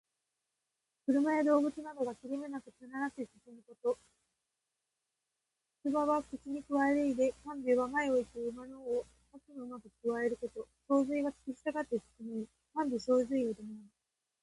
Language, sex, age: Japanese, female, 19-29